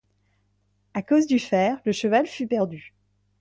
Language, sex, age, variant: French, female, 19-29, Français de métropole